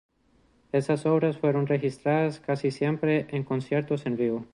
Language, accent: Spanish, Andino-Pacífico: Colombia, Perú, Ecuador, oeste de Bolivia y Venezuela andina